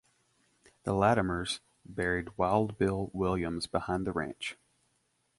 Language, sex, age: English, male, 30-39